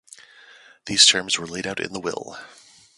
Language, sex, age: English, male, 40-49